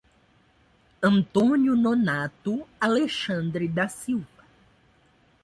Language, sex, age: Portuguese, male, 19-29